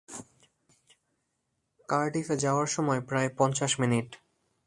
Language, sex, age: Bengali, male, 19-29